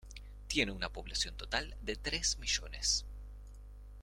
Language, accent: Spanish, Rioplatense: Argentina, Uruguay, este de Bolivia, Paraguay